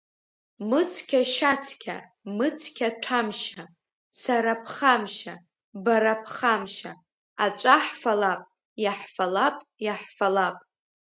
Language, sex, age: Abkhazian, female, under 19